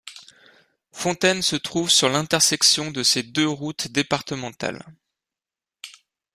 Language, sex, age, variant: French, male, 19-29, Français de métropole